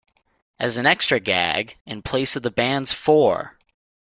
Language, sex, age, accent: English, male, under 19, United States English